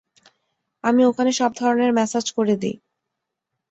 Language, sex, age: Bengali, female, 19-29